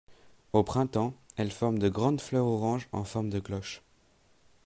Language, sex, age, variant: French, male, under 19, Français de métropole